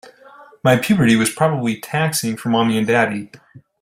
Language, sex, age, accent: English, male, 19-29, United States English